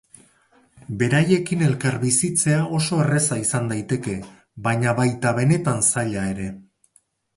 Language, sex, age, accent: Basque, male, 40-49, Erdialdekoa edo Nafarra (Gipuzkoa, Nafarroa)